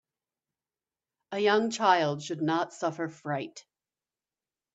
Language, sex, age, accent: English, female, 50-59, United States English